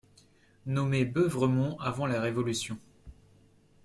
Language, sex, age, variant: French, male, 19-29, Français de métropole